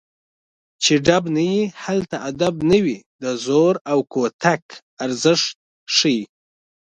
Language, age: Pashto, 19-29